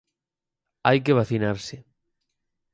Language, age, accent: Galician, under 19, Normativo (estándar)